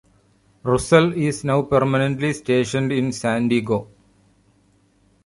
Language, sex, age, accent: English, male, 40-49, India and South Asia (India, Pakistan, Sri Lanka)